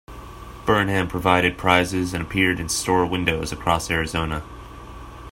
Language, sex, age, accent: English, male, 19-29, United States English